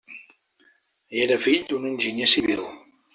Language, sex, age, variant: Catalan, male, 40-49, Central